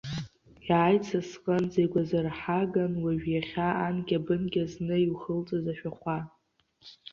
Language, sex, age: Abkhazian, female, 19-29